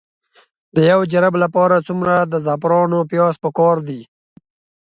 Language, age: Pashto, 30-39